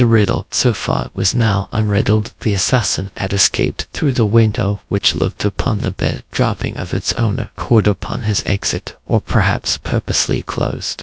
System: TTS, GradTTS